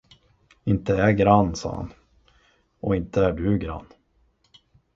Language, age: Swedish, 30-39